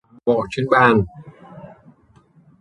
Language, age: Vietnamese, 50-59